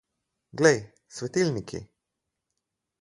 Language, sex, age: Slovenian, male, 40-49